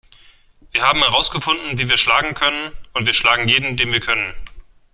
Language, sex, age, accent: German, male, 19-29, Deutschland Deutsch